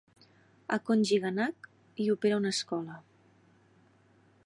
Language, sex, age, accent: Catalan, female, 19-29, central; nord-occidental